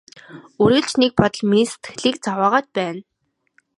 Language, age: Mongolian, 19-29